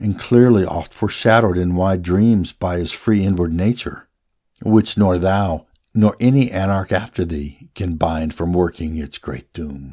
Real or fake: real